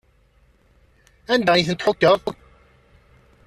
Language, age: Kabyle, 40-49